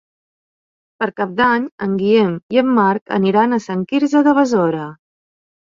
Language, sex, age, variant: Catalan, female, 50-59, Balear